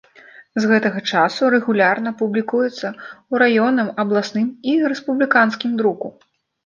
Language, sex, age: Belarusian, female, 40-49